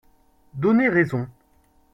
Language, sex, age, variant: French, male, 19-29, Français de métropole